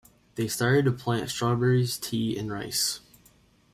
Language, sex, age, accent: English, male, under 19, United States English